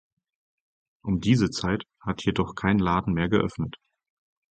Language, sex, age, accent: German, male, 30-39, Deutschland Deutsch